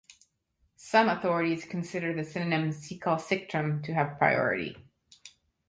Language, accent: English, United States English